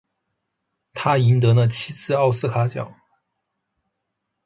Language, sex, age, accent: Chinese, male, under 19, 出生地：湖北省